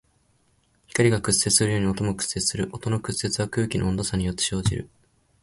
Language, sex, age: Japanese, male, 19-29